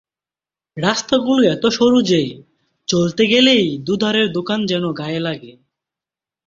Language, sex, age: Bengali, male, 19-29